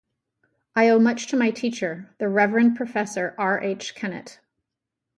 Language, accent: English, United States English